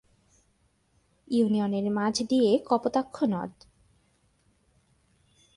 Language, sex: Bengali, female